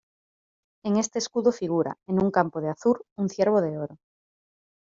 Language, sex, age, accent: Spanish, female, 30-39, España: Norte peninsular (Asturias, Castilla y León, Cantabria, País Vasco, Navarra, Aragón, La Rioja, Guadalajara, Cuenca)